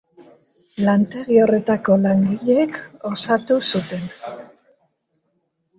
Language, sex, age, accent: Basque, female, 70-79, Mendebalekoa (Araba, Bizkaia, Gipuzkoako mendebaleko herri batzuk)